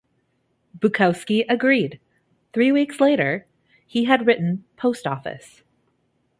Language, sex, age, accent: English, female, 30-39, Canadian English